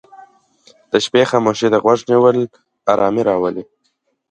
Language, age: Pashto, 19-29